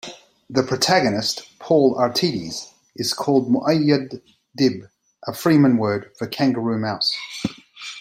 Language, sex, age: English, male, 40-49